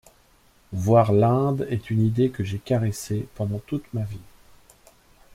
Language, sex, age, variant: French, male, 40-49, Français de métropole